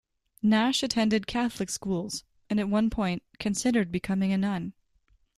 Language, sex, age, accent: English, female, 19-29, United States English